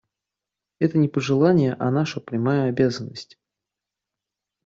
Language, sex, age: Russian, male, 30-39